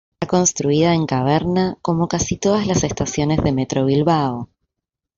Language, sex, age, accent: Spanish, female, 30-39, Rioplatense: Argentina, Uruguay, este de Bolivia, Paraguay